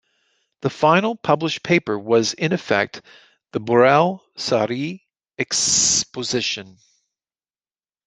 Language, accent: English, Canadian English